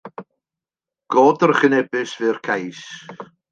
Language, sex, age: Welsh, male, 60-69